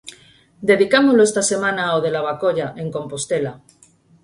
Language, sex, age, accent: Galician, female, 50-59, Normativo (estándar)